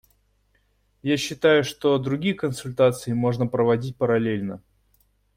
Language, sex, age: Russian, male, 30-39